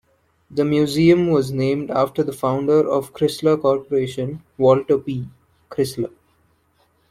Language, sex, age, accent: English, male, 19-29, India and South Asia (India, Pakistan, Sri Lanka)